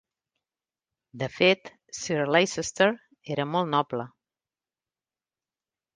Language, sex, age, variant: Catalan, female, 40-49, Central